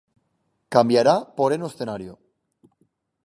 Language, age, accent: Galician, 19-29, Normativo (estándar)